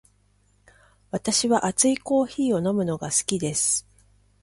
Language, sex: Japanese, female